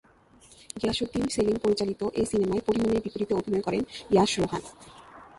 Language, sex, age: Bengali, female, 19-29